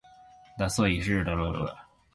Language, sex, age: Japanese, male, under 19